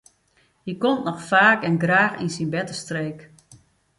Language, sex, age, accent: Western Frisian, female, 40-49, Wâldfrysk